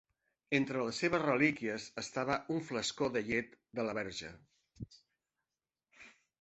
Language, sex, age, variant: Catalan, female, 60-69, Central